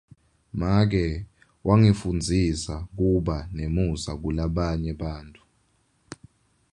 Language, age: Swati, 19-29